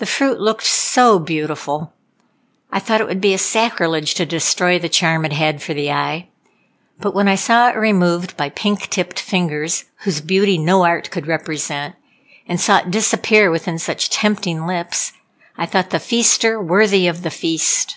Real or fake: real